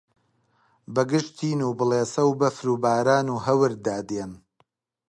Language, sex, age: Central Kurdish, male, 30-39